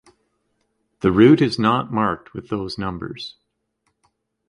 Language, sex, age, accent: English, male, 60-69, Canadian English